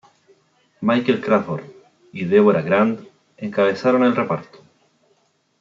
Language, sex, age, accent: Spanish, male, 30-39, Chileno: Chile, Cuyo